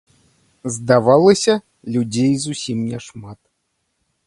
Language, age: Belarusian, 30-39